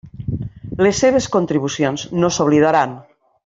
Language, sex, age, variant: Catalan, female, 50-59, Nord-Occidental